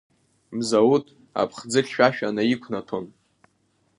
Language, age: Abkhazian, under 19